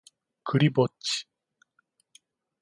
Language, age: Japanese, 50-59